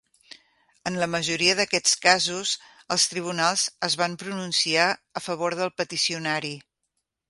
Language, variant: Catalan, Central